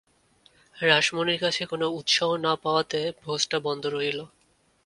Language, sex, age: Bengali, male, 19-29